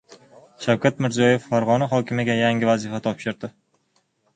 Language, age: Uzbek, 19-29